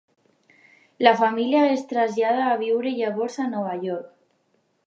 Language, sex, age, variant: Catalan, female, under 19, Alacantí